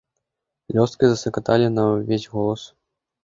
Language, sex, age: Belarusian, male, 19-29